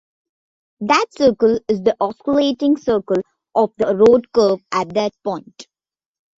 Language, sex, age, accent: English, female, 30-39, India and South Asia (India, Pakistan, Sri Lanka)